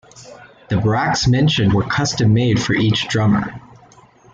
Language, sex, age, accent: English, male, 19-29, United States English